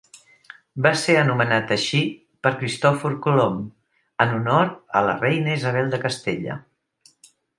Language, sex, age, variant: Catalan, female, 60-69, Central